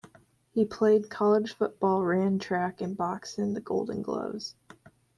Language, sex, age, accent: English, female, under 19, United States English